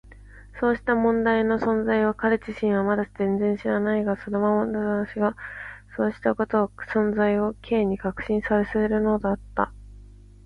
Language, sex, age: Japanese, female, 19-29